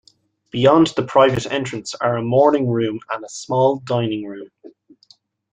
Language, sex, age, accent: English, male, 19-29, Irish English